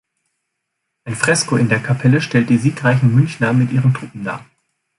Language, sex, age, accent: German, male, 19-29, Deutschland Deutsch